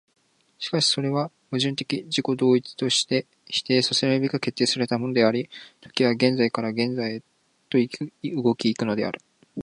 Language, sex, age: Japanese, male, 19-29